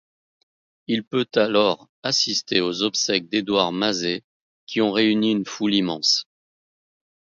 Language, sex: French, male